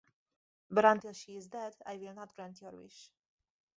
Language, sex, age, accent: English, female, 19-29, United States English